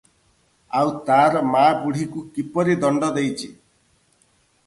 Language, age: Odia, 30-39